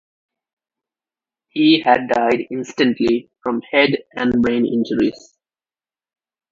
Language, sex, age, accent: English, male, under 19, India and South Asia (India, Pakistan, Sri Lanka)